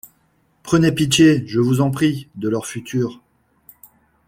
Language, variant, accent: French, Français d'Afrique subsaharienne et des îles africaines, Français de Madagascar